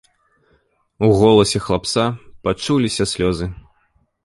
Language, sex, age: Belarusian, male, 19-29